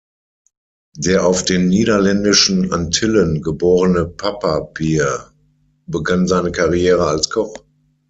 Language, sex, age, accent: German, male, 40-49, Deutschland Deutsch